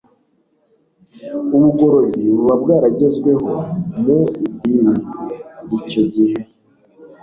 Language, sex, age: Kinyarwanda, male, 19-29